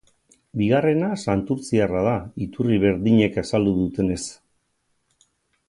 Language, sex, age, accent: Basque, male, 60-69, Mendebalekoa (Araba, Bizkaia, Gipuzkoako mendebaleko herri batzuk)